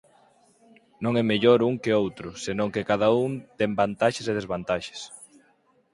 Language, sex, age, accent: Galician, male, 19-29, Atlántico (seseo e gheada)